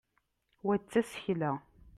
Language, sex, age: Kabyle, female, 19-29